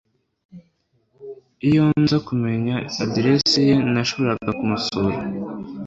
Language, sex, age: Kinyarwanda, male, under 19